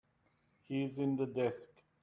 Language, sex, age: English, male, 30-39